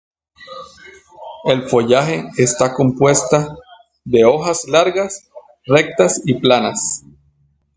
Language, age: Spanish, 19-29